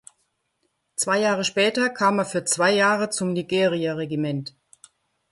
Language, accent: German, Deutschland Deutsch